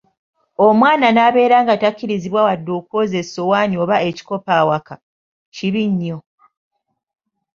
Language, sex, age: Ganda, female, 30-39